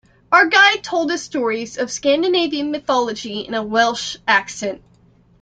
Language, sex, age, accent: English, female, 19-29, United States English